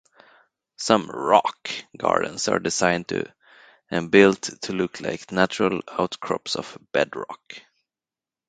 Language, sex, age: English, male, 30-39